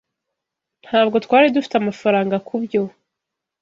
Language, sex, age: Kinyarwanda, female, 19-29